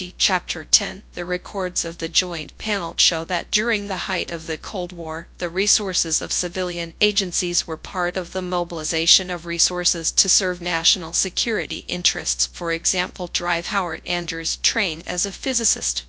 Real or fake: fake